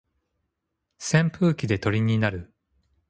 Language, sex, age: Japanese, male, 30-39